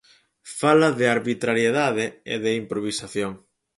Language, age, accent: Galician, 19-29, Atlántico (seseo e gheada)